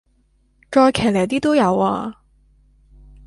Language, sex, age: Cantonese, female, 19-29